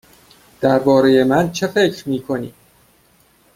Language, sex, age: Persian, male, 30-39